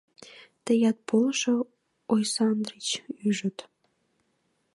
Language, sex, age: Mari, female, 19-29